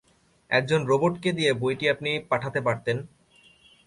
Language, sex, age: Bengali, male, 19-29